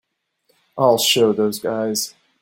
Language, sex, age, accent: English, male, 40-49, United States English